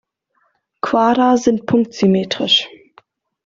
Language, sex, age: German, female, under 19